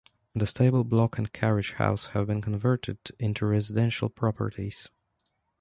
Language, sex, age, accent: English, male, 19-29, England English